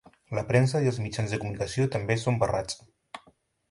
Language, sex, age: Catalan, male, 40-49